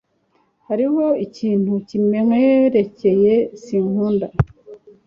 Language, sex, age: Kinyarwanda, female, 30-39